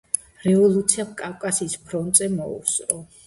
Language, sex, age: Georgian, female, 60-69